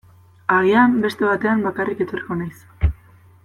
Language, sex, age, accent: Basque, female, 19-29, Mendebalekoa (Araba, Bizkaia, Gipuzkoako mendebaleko herri batzuk)